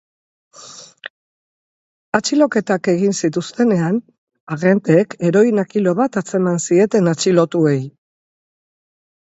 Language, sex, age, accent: Basque, female, 60-69, Mendebalekoa (Araba, Bizkaia, Gipuzkoako mendebaleko herri batzuk)